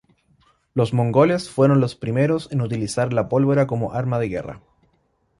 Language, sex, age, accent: Spanish, male, 19-29, Chileno: Chile, Cuyo